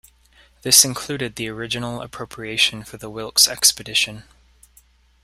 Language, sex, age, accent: English, male, 19-29, United States English